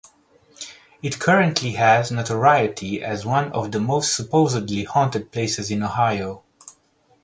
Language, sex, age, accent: English, male, 30-39, United States English